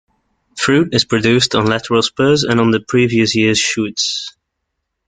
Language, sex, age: English, male, 19-29